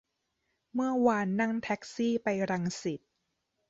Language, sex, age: Thai, female, 30-39